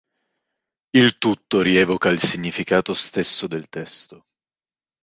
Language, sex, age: Italian, male, 19-29